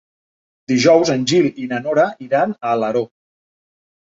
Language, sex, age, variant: Catalan, male, 40-49, Central